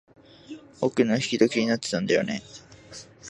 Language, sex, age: Japanese, male, 19-29